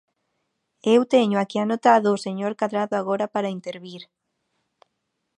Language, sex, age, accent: Galician, female, 19-29, Oriental (común en zona oriental)